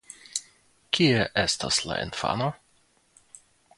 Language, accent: Esperanto, Internacia